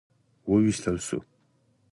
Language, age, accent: Pashto, 19-29, معیاري پښتو